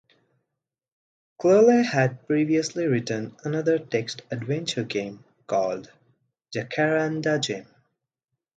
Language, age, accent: English, 19-29, India and South Asia (India, Pakistan, Sri Lanka)